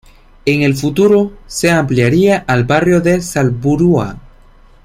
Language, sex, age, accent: Spanish, male, 19-29, América central